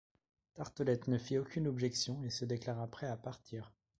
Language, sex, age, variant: French, male, 30-39, Français de métropole